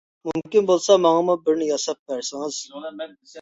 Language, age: Uyghur, 19-29